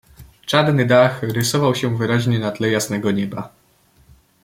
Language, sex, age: Polish, male, 19-29